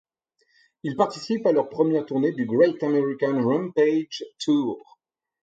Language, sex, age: French, male, 30-39